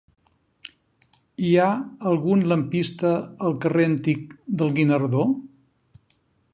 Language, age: Catalan, 60-69